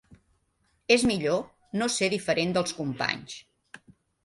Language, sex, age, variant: Catalan, female, 50-59, Central